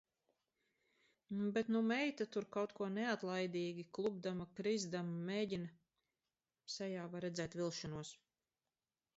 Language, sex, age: Latvian, female, 40-49